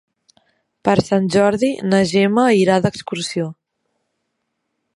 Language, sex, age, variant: Catalan, female, 19-29, Central